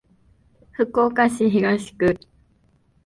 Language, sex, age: Japanese, female, 19-29